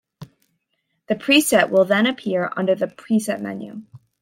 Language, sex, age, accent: English, female, under 19, United States English